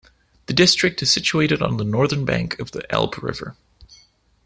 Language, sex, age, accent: English, male, 19-29, Canadian English